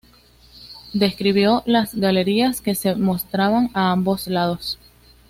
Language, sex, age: Spanish, female, 19-29